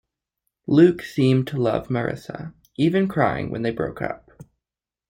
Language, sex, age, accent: English, male, 19-29, Canadian English